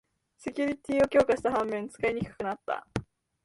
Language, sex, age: Japanese, female, 19-29